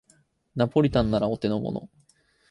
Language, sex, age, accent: Japanese, male, 19-29, 標準語